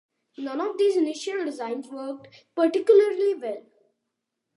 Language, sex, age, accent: English, male, under 19, India and South Asia (India, Pakistan, Sri Lanka)